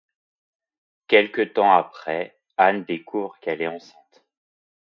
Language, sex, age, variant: French, male, 19-29, Français de métropole